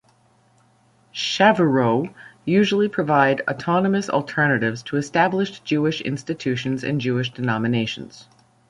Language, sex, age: English, female, 40-49